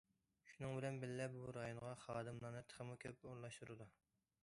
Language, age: Uyghur, 19-29